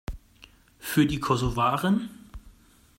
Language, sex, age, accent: German, male, 40-49, Deutschland Deutsch